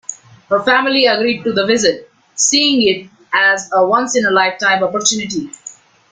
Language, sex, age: English, male, under 19